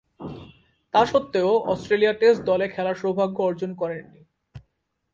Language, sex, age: Bengali, male, 19-29